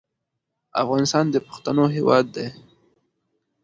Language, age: Pashto, 19-29